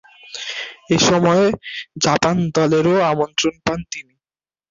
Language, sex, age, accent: Bengali, male, under 19, Standard Bengali